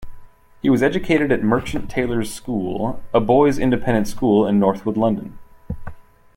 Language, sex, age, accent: English, male, 30-39, United States English